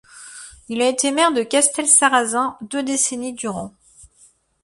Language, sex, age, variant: French, female, 40-49, Français de métropole